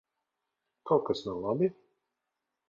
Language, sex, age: Latvian, male, 30-39